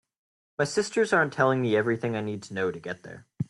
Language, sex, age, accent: English, male, 19-29, United States English